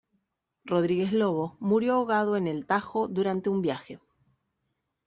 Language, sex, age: Spanish, female, 30-39